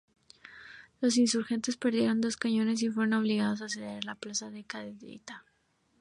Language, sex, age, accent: Spanish, female, 19-29, México